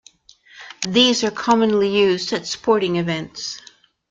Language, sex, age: English, female, 70-79